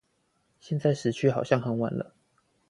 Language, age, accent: Chinese, 19-29, 出生地：彰化縣